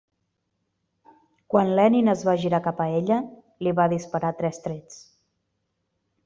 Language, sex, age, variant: Catalan, female, 30-39, Nord-Occidental